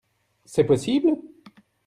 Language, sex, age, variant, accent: French, male, 30-39, Français d'Europe, Français de Belgique